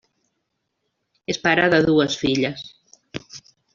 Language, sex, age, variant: Catalan, female, 50-59, Central